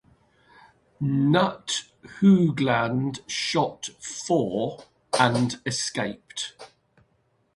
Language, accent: English, England English